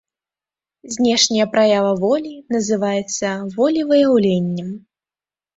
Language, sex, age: Belarusian, female, under 19